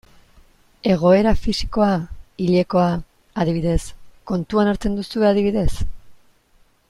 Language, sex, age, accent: Basque, female, 19-29, Mendebalekoa (Araba, Bizkaia, Gipuzkoako mendebaleko herri batzuk)